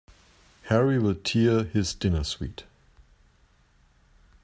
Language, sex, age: English, male, 50-59